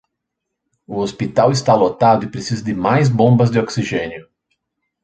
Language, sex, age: Portuguese, male, 30-39